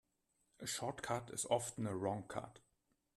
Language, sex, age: English, male, 50-59